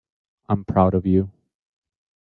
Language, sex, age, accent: English, male, 30-39, United States English